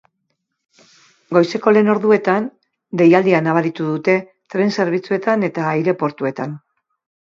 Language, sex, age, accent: Basque, female, 50-59, Mendebalekoa (Araba, Bizkaia, Gipuzkoako mendebaleko herri batzuk)